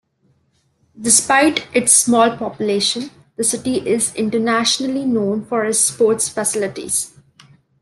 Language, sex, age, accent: English, female, 19-29, India and South Asia (India, Pakistan, Sri Lanka)